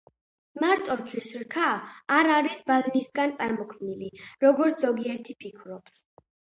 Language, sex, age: Georgian, female, under 19